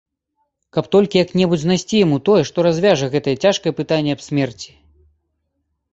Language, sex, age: Belarusian, male, 19-29